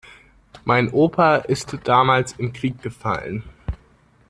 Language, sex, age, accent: German, male, 19-29, Deutschland Deutsch